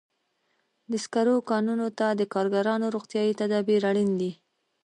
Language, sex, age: Pashto, female, 19-29